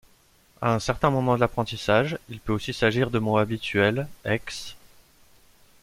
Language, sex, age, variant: French, male, 19-29, Français de métropole